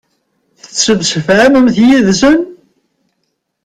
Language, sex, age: Kabyle, male, 50-59